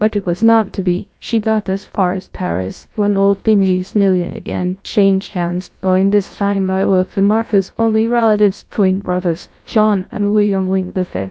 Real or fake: fake